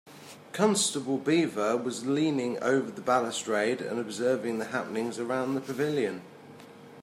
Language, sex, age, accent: English, male, 30-39, England English